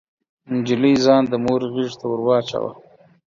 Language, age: Pashto, 30-39